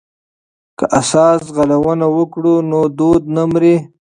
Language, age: Pashto, 30-39